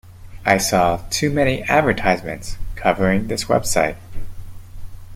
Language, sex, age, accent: English, male, 30-39, United States English